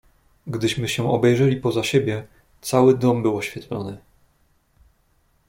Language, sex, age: Polish, male, 19-29